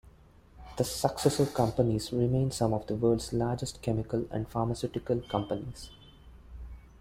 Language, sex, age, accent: English, male, 19-29, India and South Asia (India, Pakistan, Sri Lanka)